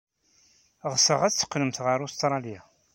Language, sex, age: Kabyle, male, 60-69